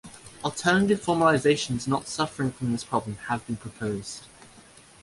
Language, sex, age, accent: English, male, under 19, Australian English